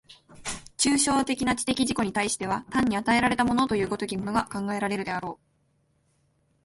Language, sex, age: Japanese, female, 19-29